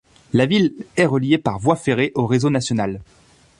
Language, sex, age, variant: French, male, 30-39, Français de métropole